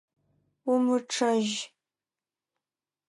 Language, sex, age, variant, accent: Adyghe, female, under 19, Адыгабзэ (Кирил, пстэумэ зэдыряе), Бжъэдыгъу (Bjeduğ)